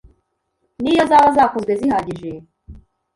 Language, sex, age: Kinyarwanda, female, 30-39